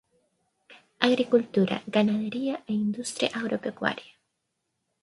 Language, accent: Spanish, América central